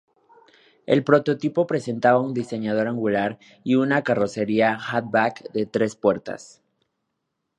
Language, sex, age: Spanish, male, 19-29